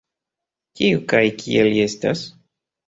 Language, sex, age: Esperanto, male, 30-39